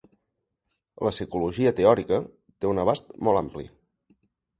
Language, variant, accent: Catalan, Central, gironí